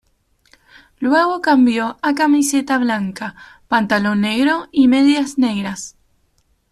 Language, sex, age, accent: Spanish, female, 19-29, Rioplatense: Argentina, Uruguay, este de Bolivia, Paraguay